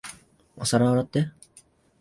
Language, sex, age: Japanese, male, 19-29